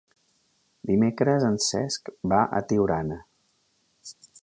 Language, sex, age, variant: Catalan, male, 50-59, Central